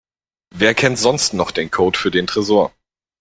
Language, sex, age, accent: German, male, 19-29, Deutschland Deutsch